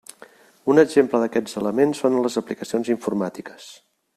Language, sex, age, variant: Catalan, male, 50-59, Central